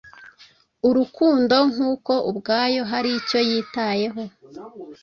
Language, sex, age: Kinyarwanda, female, 19-29